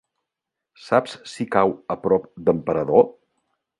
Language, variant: Catalan, Central